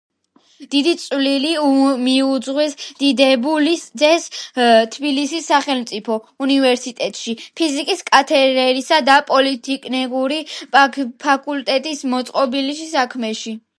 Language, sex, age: Georgian, female, under 19